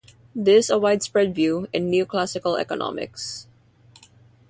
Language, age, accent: English, 19-29, United States English; Filipino